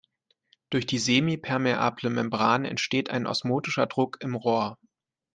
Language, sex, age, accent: German, male, 19-29, Deutschland Deutsch